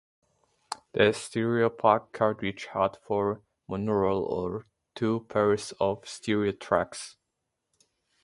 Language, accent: English, United States English